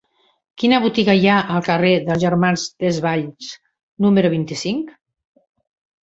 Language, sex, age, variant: Catalan, female, 60-69, Central